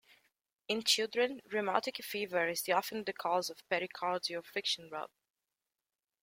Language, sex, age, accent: English, female, 19-29, Welsh English